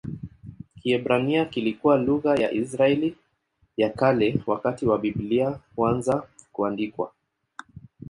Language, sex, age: Swahili, male, 30-39